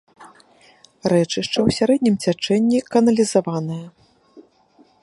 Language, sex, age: Belarusian, female, 30-39